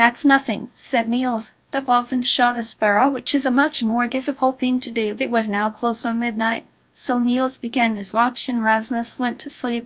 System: TTS, GlowTTS